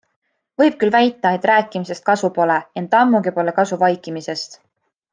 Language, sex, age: Estonian, female, 19-29